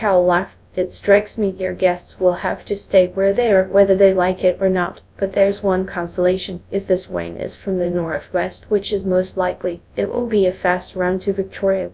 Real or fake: fake